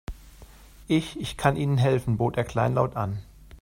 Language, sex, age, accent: German, male, 40-49, Deutschland Deutsch